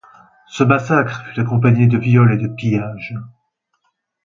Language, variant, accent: French, Français d'Europe, Français de Belgique